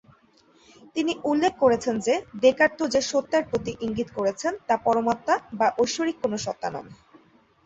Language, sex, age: Bengali, female, 19-29